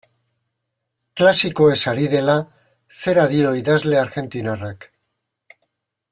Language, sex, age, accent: Basque, male, 60-69, Mendebalekoa (Araba, Bizkaia, Gipuzkoako mendebaleko herri batzuk)